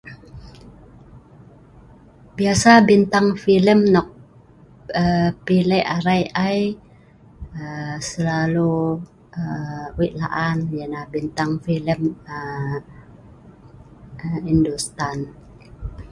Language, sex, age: Sa'ban, female, 50-59